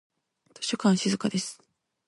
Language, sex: Japanese, female